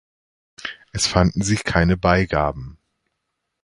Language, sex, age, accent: German, male, 30-39, Deutschland Deutsch